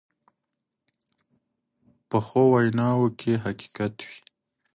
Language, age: Pashto, 30-39